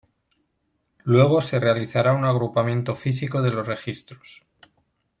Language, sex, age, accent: Spanish, male, 40-49, España: Norte peninsular (Asturias, Castilla y León, Cantabria, País Vasco, Navarra, Aragón, La Rioja, Guadalajara, Cuenca)